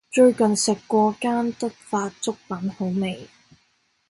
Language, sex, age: Cantonese, female, 19-29